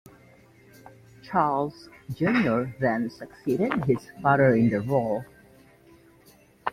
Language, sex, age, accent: English, female, 50-59, United States English